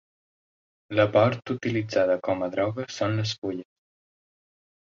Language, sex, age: Catalan, male, under 19